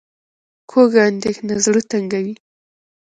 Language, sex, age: Pashto, female, 19-29